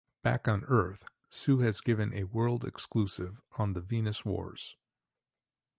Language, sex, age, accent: English, male, 40-49, United States English